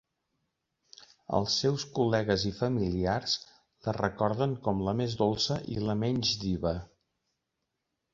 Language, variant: Catalan, Central